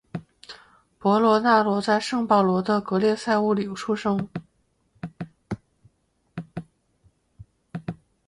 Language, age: Chinese, 19-29